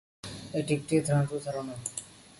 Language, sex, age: Bengali, male, under 19